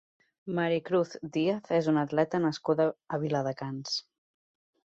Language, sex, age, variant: Catalan, female, 30-39, Central